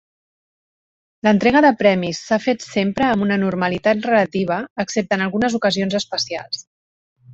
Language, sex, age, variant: Catalan, female, 30-39, Central